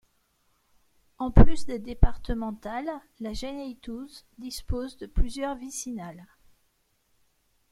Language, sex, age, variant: French, female, 40-49, Français de métropole